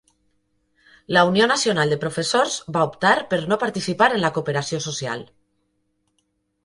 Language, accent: Catalan, valencià